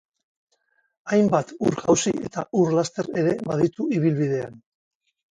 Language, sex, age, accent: Basque, male, 50-59, Mendebalekoa (Araba, Bizkaia, Gipuzkoako mendebaleko herri batzuk)